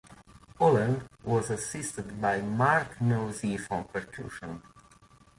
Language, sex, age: English, male, 50-59